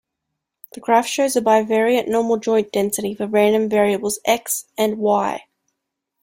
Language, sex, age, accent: English, female, 19-29, Australian English